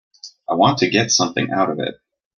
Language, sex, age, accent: English, male, 30-39, Canadian English